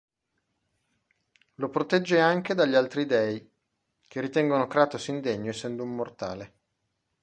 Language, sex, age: Italian, male, 40-49